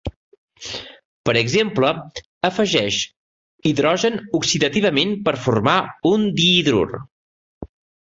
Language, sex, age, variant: Catalan, male, 40-49, Central